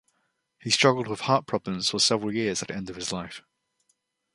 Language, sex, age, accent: English, male, 19-29, England English